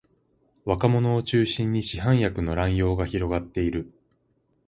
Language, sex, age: Japanese, male, 19-29